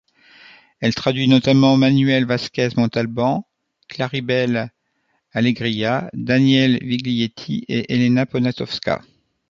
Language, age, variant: French, 60-69, Français de métropole